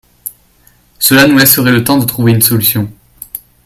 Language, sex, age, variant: French, male, under 19, Français de métropole